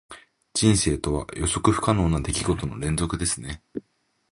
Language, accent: Japanese, 日本人